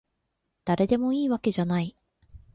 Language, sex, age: Japanese, female, 19-29